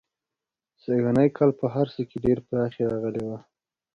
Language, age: Pashto, under 19